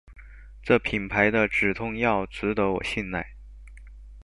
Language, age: Chinese, 19-29